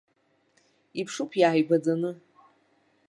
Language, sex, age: Abkhazian, female, 50-59